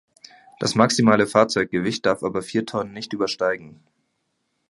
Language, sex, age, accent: German, male, 19-29, Deutschland Deutsch